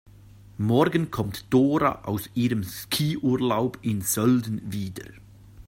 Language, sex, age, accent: German, male, 30-39, Schweizerdeutsch